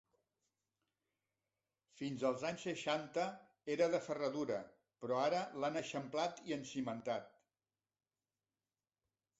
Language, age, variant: Catalan, 50-59, Central